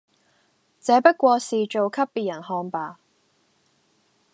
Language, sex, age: Cantonese, female, 19-29